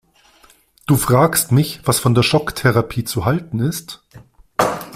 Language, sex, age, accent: German, male, 50-59, Österreichisches Deutsch